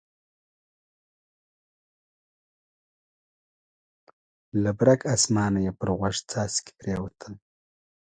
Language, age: Pashto, 30-39